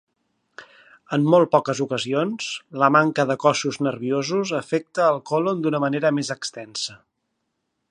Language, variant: Catalan, Central